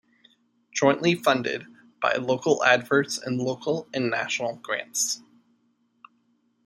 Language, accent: English, United States English